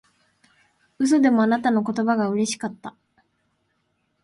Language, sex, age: Japanese, female, 19-29